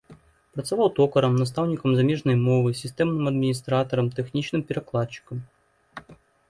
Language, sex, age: Belarusian, male, 30-39